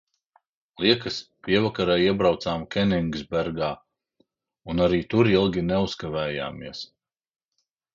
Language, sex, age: Latvian, male, 40-49